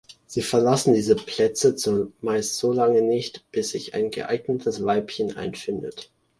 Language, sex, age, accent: German, male, under 19, Deutschland Deutsch